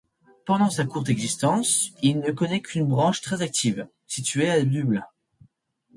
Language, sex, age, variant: French, male, 19-29, Français de métropole